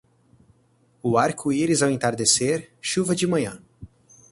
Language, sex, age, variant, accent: Portuguese, male, 19-29, Portuguese (Brasil), Paulista